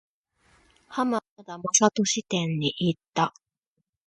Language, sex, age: Japanese, female, 19-29